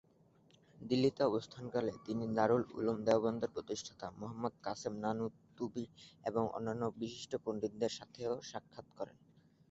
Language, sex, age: Bengali, male, 19-29